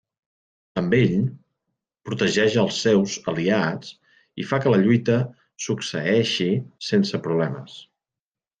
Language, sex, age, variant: Catalan, male, under 19, Central